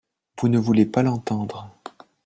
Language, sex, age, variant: French, male, 40-49, Français de métropole